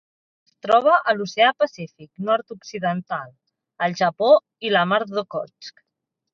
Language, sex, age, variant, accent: Catalan, female, 30-39, Central, central